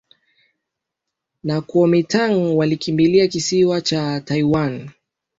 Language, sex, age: Swahili, male, 19-29